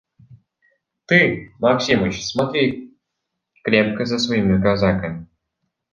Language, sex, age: Russian, male, 19-29